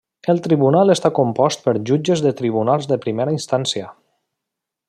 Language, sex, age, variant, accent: Catalan, male, 30-39, Valencià meridional, valencià